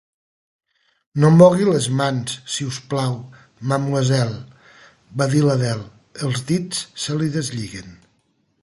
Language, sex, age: Catalan, male, 60-69